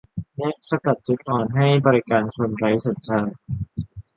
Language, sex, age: Thai, male, under 19